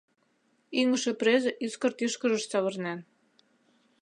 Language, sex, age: Mari, female, 30-39